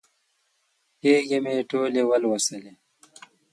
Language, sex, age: Pashto, male, 19-29